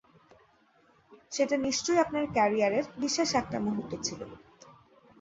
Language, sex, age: Bengali, female, 19-29